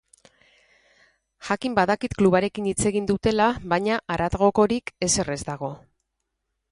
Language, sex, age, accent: Basque, female, 40-49, Mendebalekoa (Araba, Bizkaia, Gipuzkoako mendebaleko herri batzuk)